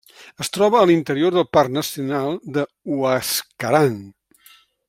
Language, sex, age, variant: Catalan, male, 70-79, Central